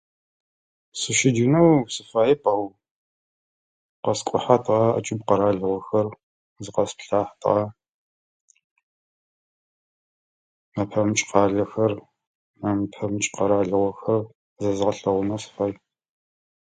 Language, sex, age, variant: Adyghe, male, 30-39, Адыгабзэ (Кирил, пстэумэ зэдыряе)